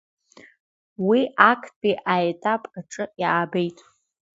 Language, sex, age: Abkhazian, female, under 19